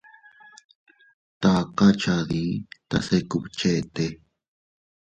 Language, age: Teutila Cuicatec, 30-39